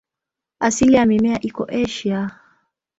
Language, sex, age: Swahili, female, 19-29